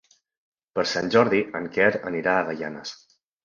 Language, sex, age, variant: Catalan, male, 19-29, Central